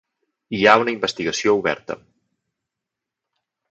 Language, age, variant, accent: Catalan, 30-39, Central, central